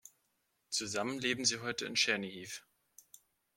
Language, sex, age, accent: German, male, 19-29, Deutschland Deutsch